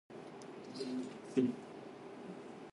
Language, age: Cantonese, 19-29